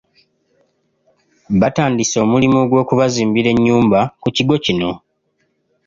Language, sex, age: Ganda, male, 19-29